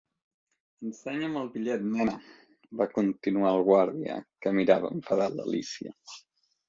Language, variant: Catalan, Central